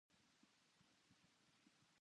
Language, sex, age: Japanese, female, under 19